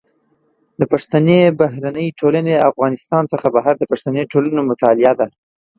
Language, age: Pashto, 19-29